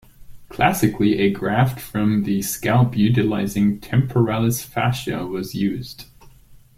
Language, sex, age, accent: English, male, 40-49, United States English